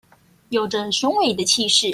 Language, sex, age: Chinese, female, 19-29